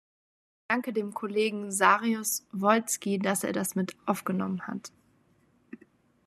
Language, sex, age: German, female, 19-29